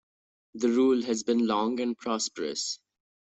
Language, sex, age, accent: English, male, under 19, India and South Asia (India, Pakistan, Sri Lanka)